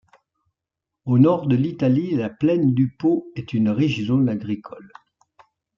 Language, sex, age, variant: French, male, 70-79, Français de métropole